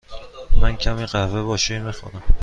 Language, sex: Persian, male